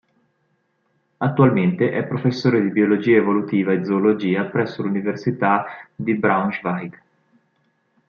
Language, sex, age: Italian, male, 19-29